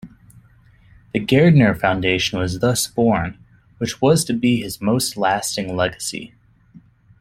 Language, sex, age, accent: English, male, 30-39, United States English